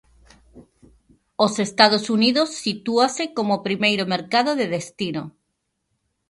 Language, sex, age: Galician, female, 19-29